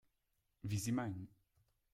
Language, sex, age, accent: German, male, 19-29, Deutschland Deutsch